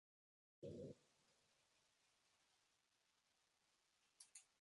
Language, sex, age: Japanese, male, 40-49